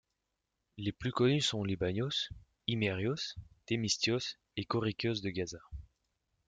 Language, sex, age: French, male, under 19